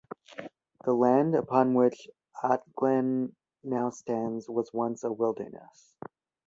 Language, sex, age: English, male, 19-29